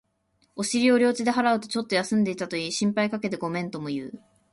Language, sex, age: Japanese, female, 19-29